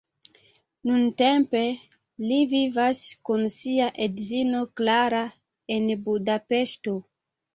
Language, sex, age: Esperanto, female, 19-29